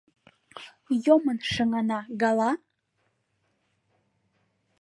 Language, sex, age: Mari, female, 19-29